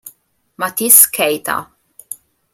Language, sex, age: Italian, female, 19-29